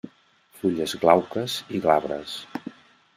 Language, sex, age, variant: Catalan, male, 50-59, Central